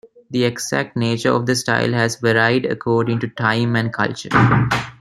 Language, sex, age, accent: English, male, 19-29, India and South Asia (India, Pakistan, Sri Lanka)